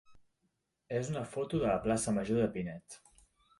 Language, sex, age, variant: Catalan, male, 19-29, Central